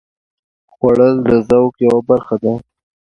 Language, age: Pashto, 19-29